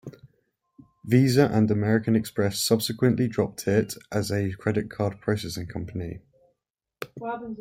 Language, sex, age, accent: English, male, 19-29, England English